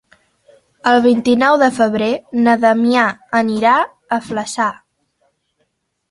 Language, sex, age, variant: Catalan, female, under 19, Central